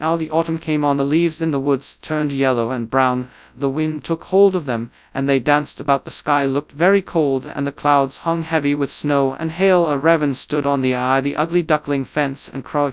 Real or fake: fake